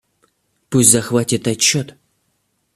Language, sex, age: Russian, male, 19-29